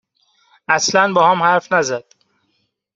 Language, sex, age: Persian, male, 30-39